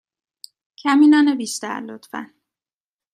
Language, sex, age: Persian, female, 19-29